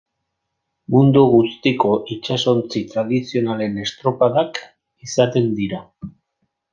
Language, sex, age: Basque, male, 50-59